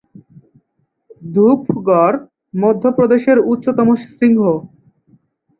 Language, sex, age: Bengali, male, 19-29